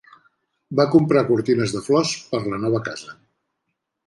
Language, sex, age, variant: Catalan, male, 60-69, Central